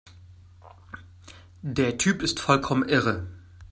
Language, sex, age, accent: German, male, 30-39, Deutschland Deutsch